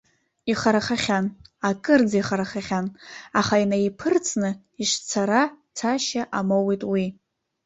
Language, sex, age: Abkhazian, female, under 19